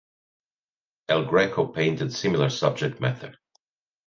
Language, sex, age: English, male, 50-59